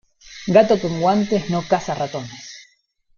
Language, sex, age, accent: Spanish, male, 40-49, Rioplatense: Argentina, Uruguay, este de Bolivia, Paraguay